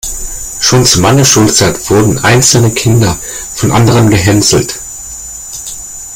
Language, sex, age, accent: German, male, 40-49, Deutschland Deutsch